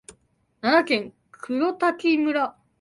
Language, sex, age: Japanese, female, 19-29